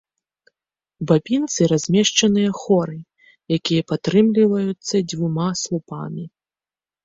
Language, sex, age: Belarusian, female, 19-29